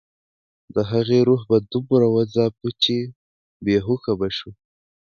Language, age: Pashto, 19-29